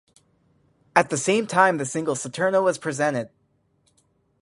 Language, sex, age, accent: English, male, under 19, United States English